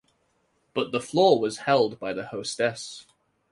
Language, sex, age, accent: English, male, 19-29, England English